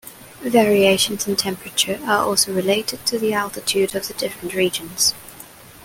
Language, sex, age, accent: English, female, 19-29, England English